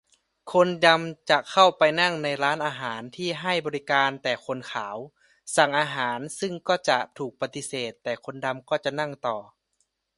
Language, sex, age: Thai, male, 19-29